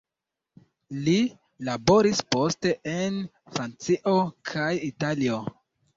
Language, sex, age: Esperanto, male, 19-29